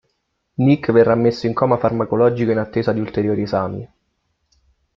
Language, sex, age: Italian, male, 19-29